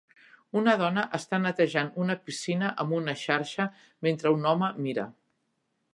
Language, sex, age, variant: Catalan, female, 50-59, Central